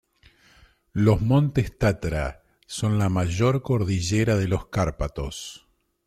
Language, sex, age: Spanish, male, 50-59